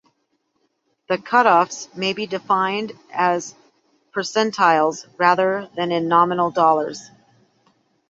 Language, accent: English, United States English